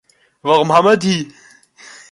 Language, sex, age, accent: German, male, under 19, Deutschland Deutsch